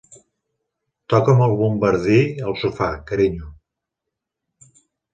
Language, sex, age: Catalan, male, 40-49